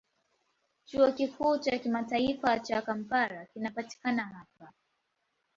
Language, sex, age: Swahili, female, 19-29